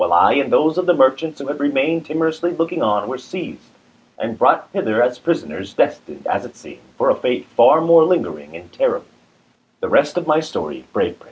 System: none